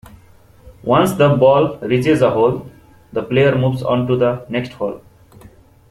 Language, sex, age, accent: English, male, 19-29, India and South Asia (India, Pakistan, Sri Lanka)